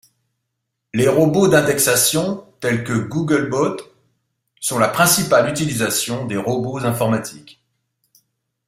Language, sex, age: French, male, 50-59